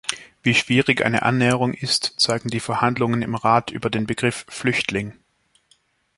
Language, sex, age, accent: German, male, 19-29, Schweizerdeutsch